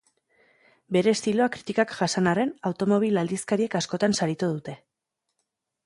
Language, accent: Basque, Erdialdekoa edo Nafarra (Gipuzkoa, Nafarroa)